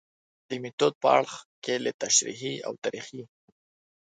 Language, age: Pashto, 19-29